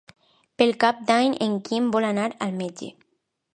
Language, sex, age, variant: Catalan, female, under 19, Alacantí